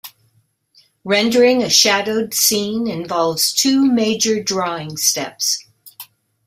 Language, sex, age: English, female, 60-69